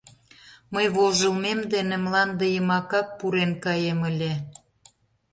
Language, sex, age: Mari, female, 60-69